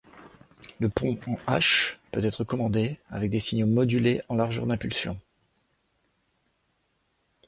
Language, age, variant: French, 60-69, Français de métropole